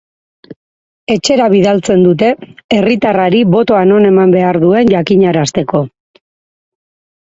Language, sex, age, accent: Basque, female, 30-39, Mendebalekoa (Araba, Bizkaia, Gipuzkoako mendebaleko herri batzuk)